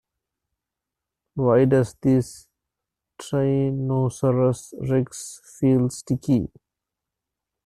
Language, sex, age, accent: English, male, 30-39, India and South Asia (India, Pakistan, Sri Lanka)